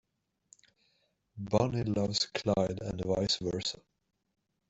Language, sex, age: English, male, 30-39